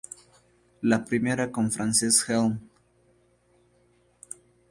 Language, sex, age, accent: Spanish, male, 19-29, México